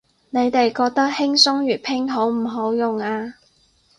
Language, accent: Cantonese, 广州音